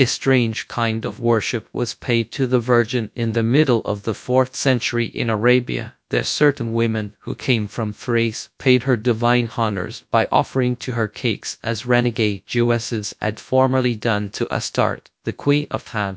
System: TTS, GradTTS